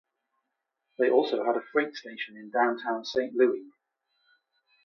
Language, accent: English, Welsh English